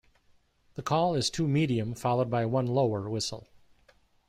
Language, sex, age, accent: English, male, 50-59, United States English